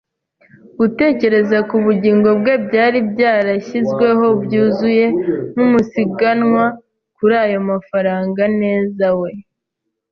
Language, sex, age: Kinyarwanda, female, 19-29